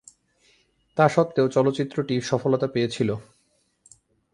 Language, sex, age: Bengali, male, 19-29